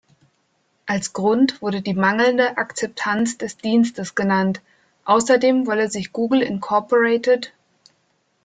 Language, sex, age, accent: German, female, 19-29, Deutschland Deutsch